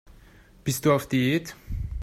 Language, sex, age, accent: German, male, 19-29, Österreichisches Deutsch